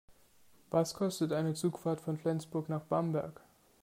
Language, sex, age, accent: German, male, 19-29, Deutschland Deutsch